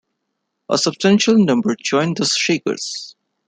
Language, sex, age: English, male, 19-29